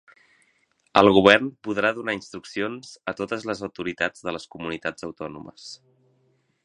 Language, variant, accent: Catalan, Central, Empordanès; Oriental